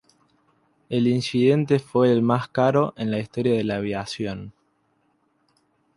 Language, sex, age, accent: Spanish, male, under 19, Rioplatense: Argentina, Uruguay, este de Bolivia, Paraguay